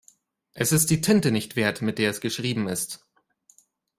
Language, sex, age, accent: German, male, 19-29, Deutschland Deutsch